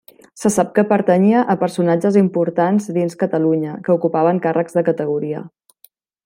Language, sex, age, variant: Catalan, female, 40-49, Central